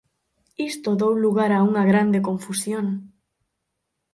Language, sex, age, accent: Galician, female, 19-29, Normativo (estándar)